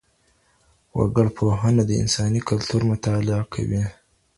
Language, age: Pashto, 19-29